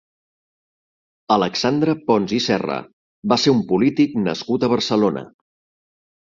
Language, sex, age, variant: Catalan, male, 40-49, Septentrional